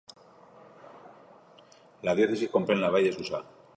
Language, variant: Catalan, Alacantí